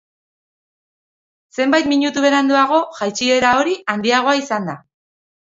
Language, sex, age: Basque, female, 30-39